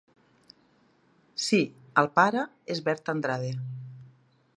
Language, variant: Catalan, Central